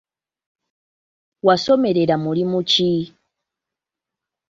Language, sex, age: Ganda, female, 19-29